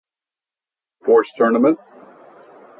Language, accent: English, United States English